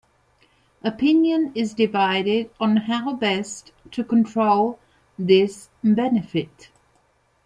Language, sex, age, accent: English, female, 50-59, England English